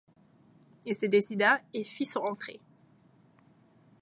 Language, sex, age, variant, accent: French, female, 19-29, Français d'Amérique du Nord, Français du Canada